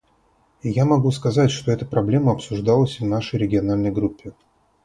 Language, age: Russian, 30-39